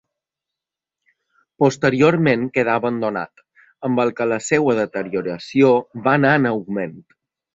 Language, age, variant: Catalan, 19-29, Balear